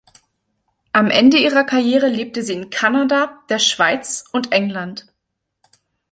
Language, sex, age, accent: German, female, 19-29, Deutschland Deutsch